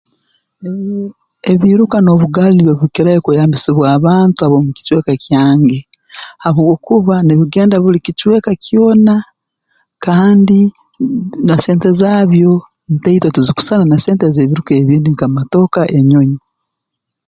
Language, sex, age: Tooro, female, 40-49